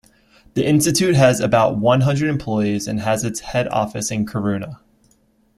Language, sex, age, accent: English, male, 19-29, United States English